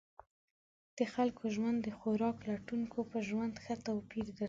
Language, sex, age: Pashto, female, 19-29